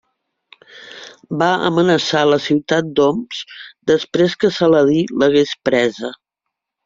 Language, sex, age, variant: Catalan, female, 60-69, Central